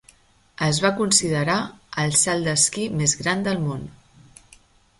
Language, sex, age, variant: Catalan, female, 30-39, Central